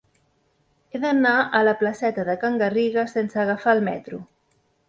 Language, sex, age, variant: Catalan, female, 40-49, Central